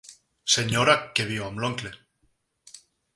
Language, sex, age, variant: Catalan, male, 19-29, Nord-Occidental